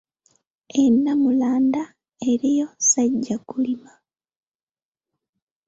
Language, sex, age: Ganda, female, under 19